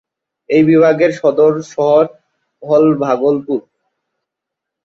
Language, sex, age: Bengali, male, 19-29